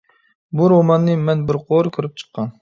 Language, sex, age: Uyghur, male, 30-39